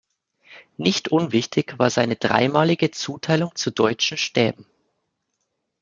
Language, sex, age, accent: German, male, 30-39, Deutschland Deutsch